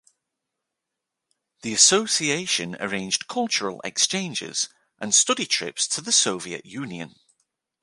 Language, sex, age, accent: English, male, 30-39, England English